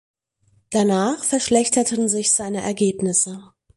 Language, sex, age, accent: German, female, 30-39, Deutschland Deutsch